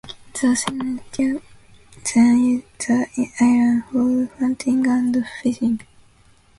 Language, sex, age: English, female, 19-29